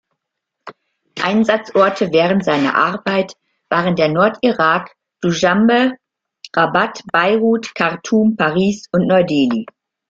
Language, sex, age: German, female, 60-69